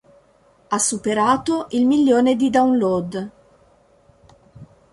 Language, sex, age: Italian, female, 50-59